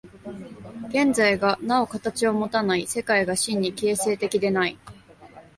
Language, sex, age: Japanese, female, 19-29